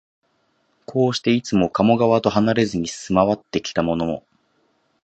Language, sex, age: Japanese, male, 19-29